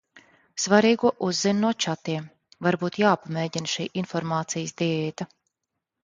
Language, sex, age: Latvian, female, 40-49